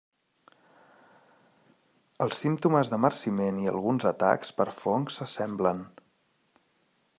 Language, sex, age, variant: Catalan, male, 30-39, Central